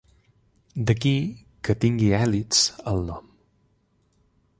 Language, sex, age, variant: Catalan, male, 30-39, Balear